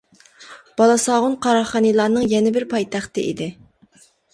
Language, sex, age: Uyghur, female, 19-29